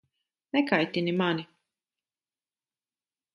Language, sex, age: Latvian, female, 50-59